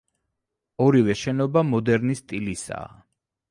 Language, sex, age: Georgian, male, 40-49